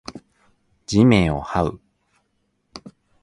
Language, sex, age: Japanese, female, 19-29